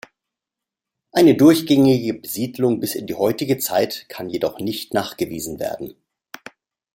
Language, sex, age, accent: German, male, 50-59, Deutschland Deutsch